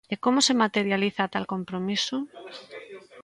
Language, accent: Galician, Normativo (estándar)